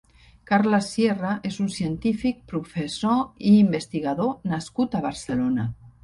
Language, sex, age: Catalan, female, 50-59